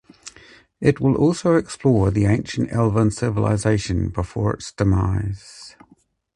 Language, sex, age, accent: English, male, 60-69, New Zealand English